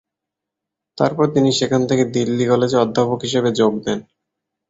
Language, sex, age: Bengali, male, under 19